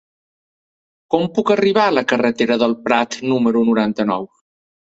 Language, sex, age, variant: Catalan, male, 40-49, Central